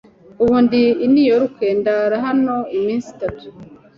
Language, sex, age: Kinyarwanda, male, 19-29